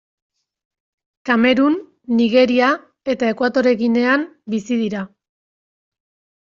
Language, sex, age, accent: Basque, female, 30-39, Erdialdekoa edo Nafarra (Gipuzkoa, Nafarroa)